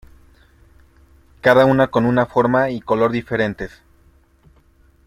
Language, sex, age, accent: Spanish, male, 19-29, México